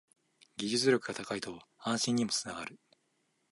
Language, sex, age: Japanese, male, 19-29